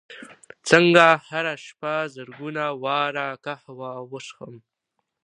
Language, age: Pashto, 19-29